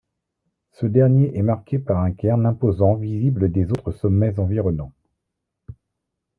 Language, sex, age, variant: French, male, 40-49, Français de métropole